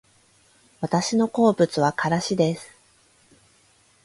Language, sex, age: Japanese, female, 30-39